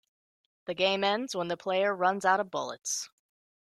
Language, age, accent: English, 30-39, United States English